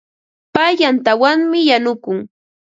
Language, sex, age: Ambo-Pasco Quechua, female, 30-39